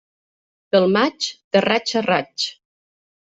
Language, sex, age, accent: Catalan, female, 50-59, valencià